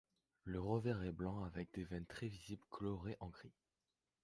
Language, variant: French, Français de métropole